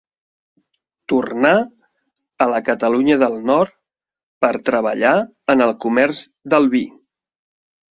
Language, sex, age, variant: Catalan, male, 50-59, Central